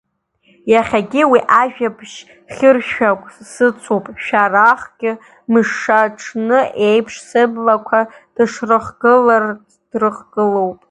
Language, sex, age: Abkhazian, female, 30-39